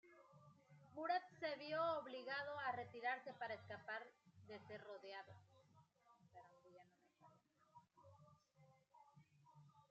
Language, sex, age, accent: Spanish, female, 30-39, América central